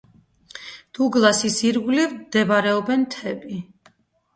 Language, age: Georgian, 40-49